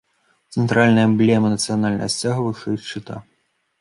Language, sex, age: Belarusian, male, 30-39